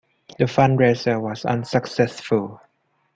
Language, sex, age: English, male, 19-29